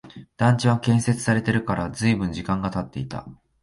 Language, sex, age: Japanese, male, 19-29